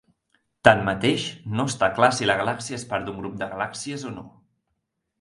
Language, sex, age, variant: Catalan, male, 19-29, Central